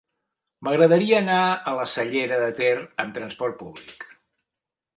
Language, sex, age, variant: Catalan, male, 60-69, Central